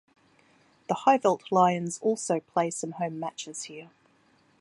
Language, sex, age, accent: English, female, 40-49, Australian English